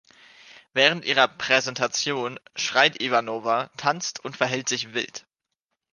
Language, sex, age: German, male, 19-29